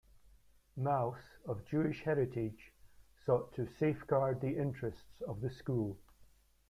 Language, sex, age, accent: English, male, 40-49, Scottish English